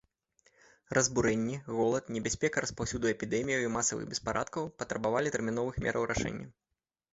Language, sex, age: Belarusian, male, 30-39